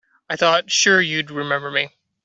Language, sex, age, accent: English, male, 30-39, United States English